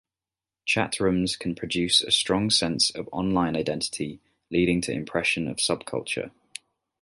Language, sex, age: English, male, 19-29